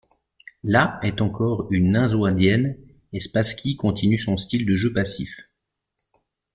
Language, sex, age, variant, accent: French, male, 30-39, Français d'Europe, Français de Suisse